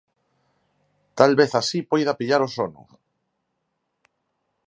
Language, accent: Galician, Normativo (estándar)